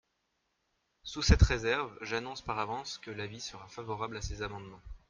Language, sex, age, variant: French, male, 19-29, Français de métropole